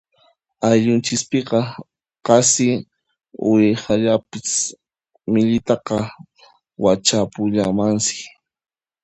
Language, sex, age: Puno Quechua, male, 30-39